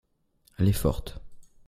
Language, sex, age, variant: French, male, under 19, Français de métropole